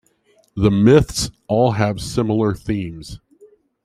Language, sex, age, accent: English, male, 30-39, United States English